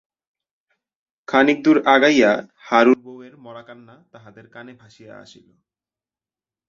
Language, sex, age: Bengali, male, 19-29